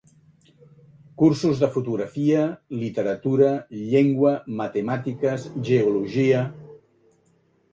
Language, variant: Catalan, Central